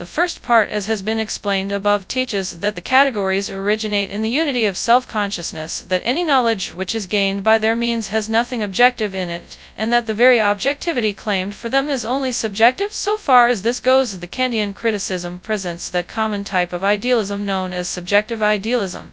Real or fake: fake